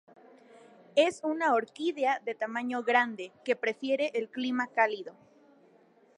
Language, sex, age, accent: Spanish, female, 19-29, México